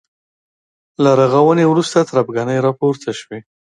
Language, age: Pashto, 30-39